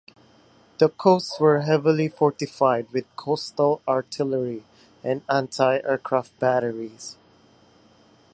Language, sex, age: English, male, 19-29